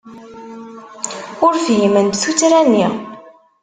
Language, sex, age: Kabyle, female, 19-29